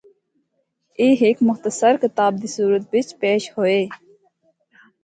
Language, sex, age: Northern Hindko, female, 19-29